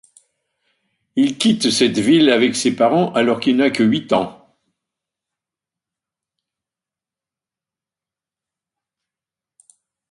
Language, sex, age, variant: French, male, 70-79, Français de métropole